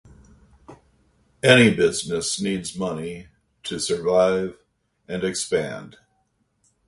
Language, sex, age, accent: English, male, 60-69, United States English